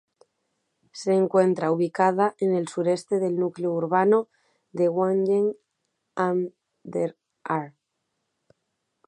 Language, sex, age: Spanish, female, 30-39